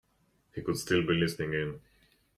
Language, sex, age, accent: English, male, under 19, Canadian English